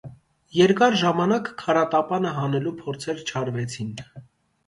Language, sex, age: Armenian, male, 19-29